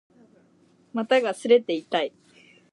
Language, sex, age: Japanese, female, 19-29